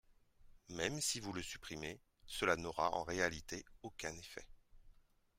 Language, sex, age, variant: French, male, 40-49, Français de métropole